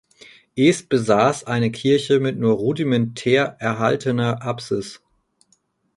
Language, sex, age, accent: German, male, 30-39, Deutschland Deutsch